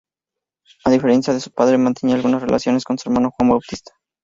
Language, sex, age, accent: Spanish, male, 19-29, México